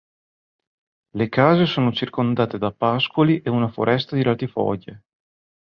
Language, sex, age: Italian, male, 40-49